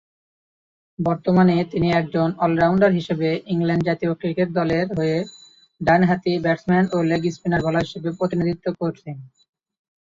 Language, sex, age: Bengali, male, 19-29